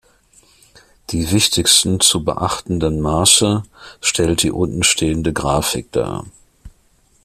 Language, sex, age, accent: German, male, 50-59, Deutschland Deutsch